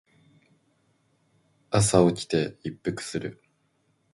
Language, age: English, 19-29